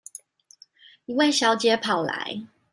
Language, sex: Chinese, female